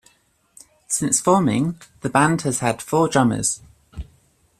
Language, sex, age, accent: English, female, 19-29, England English